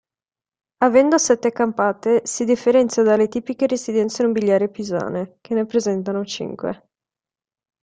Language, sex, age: Italian, female, 19-29